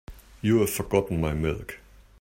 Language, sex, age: English, male, 50-59